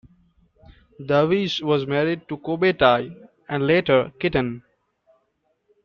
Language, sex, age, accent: English, male, 19-29, India and South Asia (India, Pakistan, Sri Lanka)